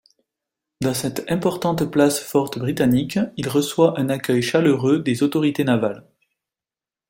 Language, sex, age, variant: French, male, 30-39, Français de métropole